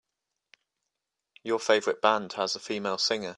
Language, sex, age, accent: English, male, 19-29, England English